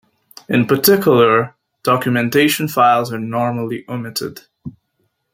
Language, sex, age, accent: English, male, 30-39, United States English